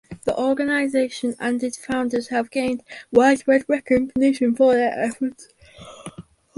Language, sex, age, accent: English, female, under 19, England English